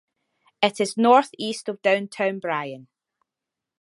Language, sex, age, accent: English, female, 40-49, Scottish English